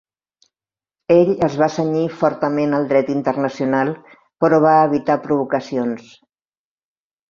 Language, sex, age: Catalan, female, 60-69